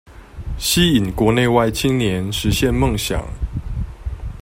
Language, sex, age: Chinese, male, 30-39